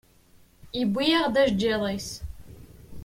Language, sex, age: Kabyle, female, 19-29